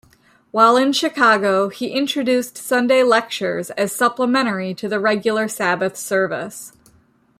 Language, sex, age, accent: English, female, 30-39, United States English